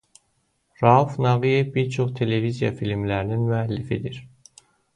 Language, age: Azerbaijani, 30-39